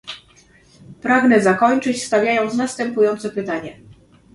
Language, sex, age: Polish, female, 19-29